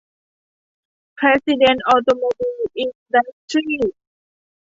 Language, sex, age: Thai, female, 19-29